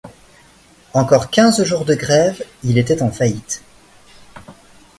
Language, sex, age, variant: French, male, 30-39, Français de métropole